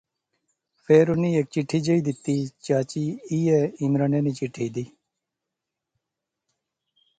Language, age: Pahari-Potwari, 30-39